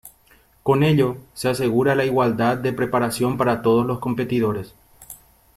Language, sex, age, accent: Spanish, male, 30-39, Rioplatense: Argentina, Uruguay, este de Bolivia, Paraguay